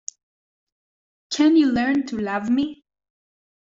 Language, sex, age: English, female, 19-29